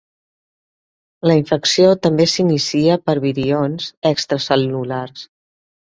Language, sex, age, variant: Catalan, female, 50-59, Central